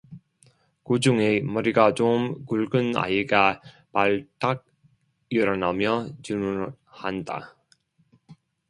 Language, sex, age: Korean, male, 30-39